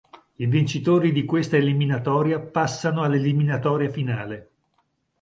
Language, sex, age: Italian, male, 50-59